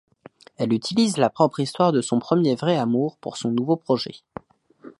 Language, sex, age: French, male, under 19